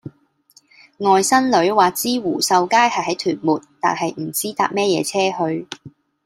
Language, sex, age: Cantonese, female, 19-29